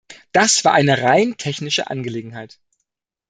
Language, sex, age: German, male, 30-39